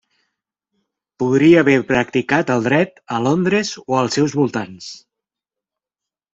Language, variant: Catalan, Central